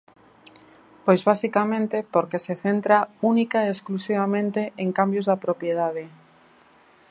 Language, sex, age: Galician, female, 40-49